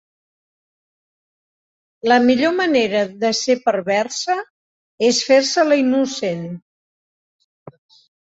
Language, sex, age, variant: Catalan, female, 60-69, Central